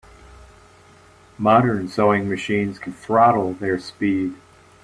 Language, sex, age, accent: English, male, 60-69, United States English